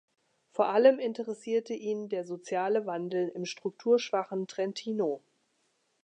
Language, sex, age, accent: German, female, 50-59, Deutschland Deutsch